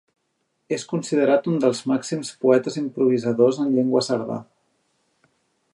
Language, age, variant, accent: Catalan, 30-39, Central, central